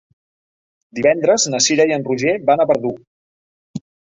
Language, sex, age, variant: Catalan, male, 40-49, Central